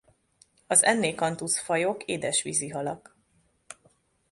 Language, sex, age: Hungarian, female, 30-39